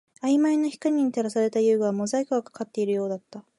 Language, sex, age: Japanese, female, 19-29